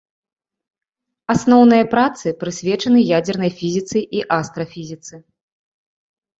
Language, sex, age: Belarusian, female, 30-39